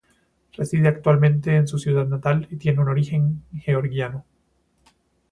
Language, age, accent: Spanish, 19-29, Andino-Pacífico: Colombia, Perú, Ecuador, oeste de Bolivia y Venezuela andina